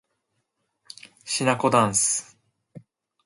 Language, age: Japanese, 19-29